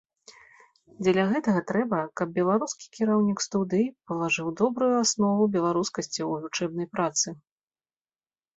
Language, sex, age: Belarusian, female, 40-49